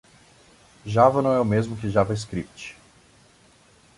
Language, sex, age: Portuguese, male, 19-29